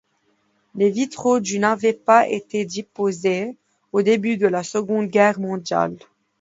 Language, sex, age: French, female, under 19